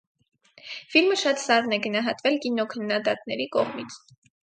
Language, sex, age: Armenian, female, under 19